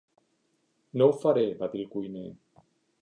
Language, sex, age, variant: Catalan, male, 40-49, Nord-Occidental